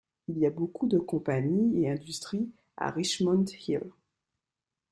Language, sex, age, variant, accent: French, female, 19-29, Français des départements et régions d'outre-mer, Français de Guadeloupe